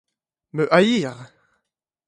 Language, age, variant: French, 19-29, Français de métropole